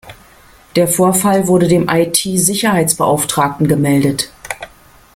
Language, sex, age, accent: German, female, 50-59, Deutschland Deutsch